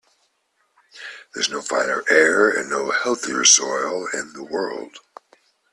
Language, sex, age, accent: English, male, 50-59, England English